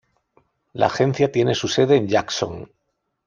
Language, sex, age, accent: Spanish, male, 40-49, España: Sur peninsular (Andalucia, Extremadura, Murcia)